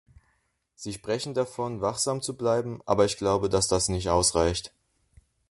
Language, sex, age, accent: German, male, 19-29, Deutschland Deutsch